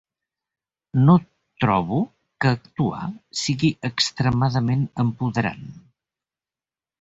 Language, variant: Catalan, Central